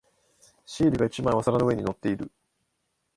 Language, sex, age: Japanese, male, 19-29